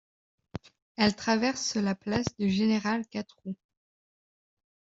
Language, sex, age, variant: French, female, 19-29, Français de métropole